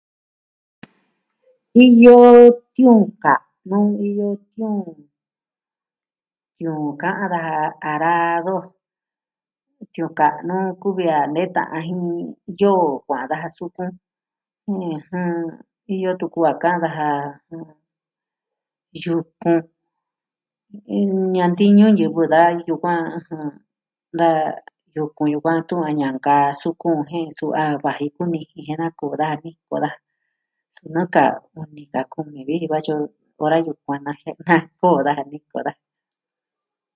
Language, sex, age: Southwestern Tlaxiaco Mixtec, female, 60-69